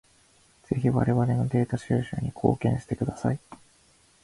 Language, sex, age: Japanese, male, 19-29